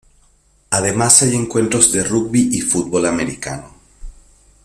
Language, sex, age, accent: Spanish, male, 40-49, Caribe: Cuba, Venezuela, Puerto Rico, República Dominicana, Panamá, Colombia caribeña, México caribeño, Costa del golfo de México